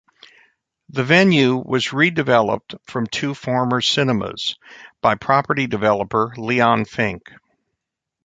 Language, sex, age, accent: English, male, 60-69, United States English